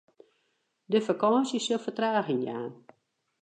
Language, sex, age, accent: Western Frisian, female, 60-69, Wâldfrysk